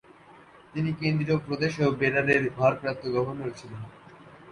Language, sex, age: Bengali, male, under 19